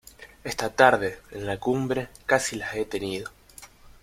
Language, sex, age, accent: Spanish, male, 19-29, Rioplatense: Argentina, Uruguay, este de Bolivia, Paraguay